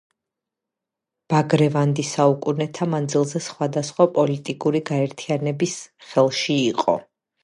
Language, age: Georgian, under 19